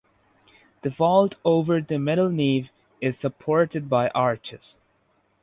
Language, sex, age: English, male, under 19